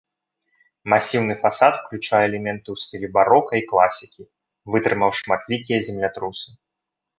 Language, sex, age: Belarusian, male, 19-29